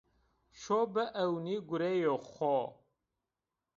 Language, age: Zaza, 30-39